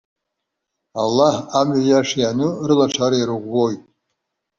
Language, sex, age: Abkhazian, male, 70-79